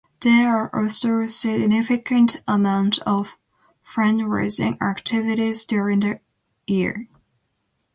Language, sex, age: English, female, 19-29